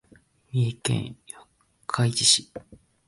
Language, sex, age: Japanese, male, 19-29